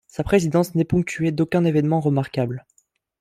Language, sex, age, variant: French, male, 19-29, Français de métropole